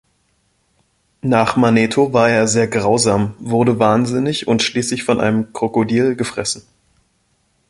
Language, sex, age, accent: German, male, 30-39, Deutschland Deutsch